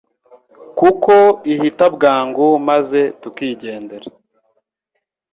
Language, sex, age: Kinyarwanda, male, 19-29